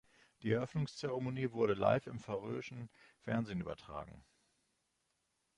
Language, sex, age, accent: German, male, 40-49, Deutschland Deutsch